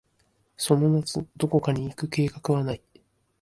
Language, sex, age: Japanese, male, under 19